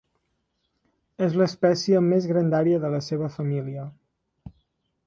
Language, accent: Catalan, central; septentrional